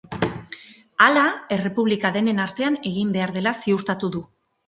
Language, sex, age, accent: Basque, female, 40-49, Erdialdekoa edo Nafarra (Gipuzkoa, Nafarroa)